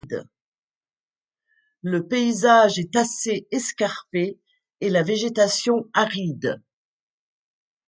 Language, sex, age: French, female, 60-69